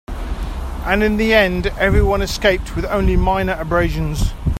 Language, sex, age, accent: English, male, 50-59, England English